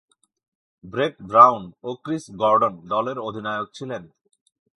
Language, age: Bengali, 30-39